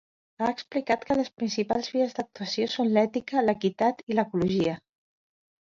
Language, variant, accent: Catalan, Central, central